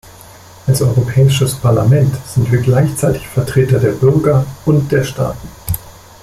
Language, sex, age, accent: German, male, 50-59, Deutschland Deutsch